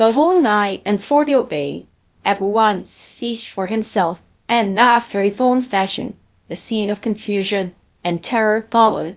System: TTS, VITS